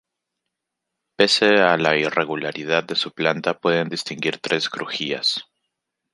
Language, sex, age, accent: Spanish, male, 19-29, Andino-Pacífico: Colombia, Perú, Ecuador, oeste de Bolivia y Venezuela andina